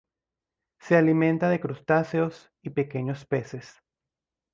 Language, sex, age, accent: Spanish, male, 30-39, Caribe: Cuba, Venezuela, Puerto Rico, República Dominicana, Panamá, Colombia caribeña, México caribeño, Costa del golfo de México